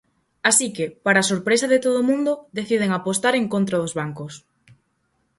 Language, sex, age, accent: Galician, female, 19-29, Atlántico (seseo e gheada)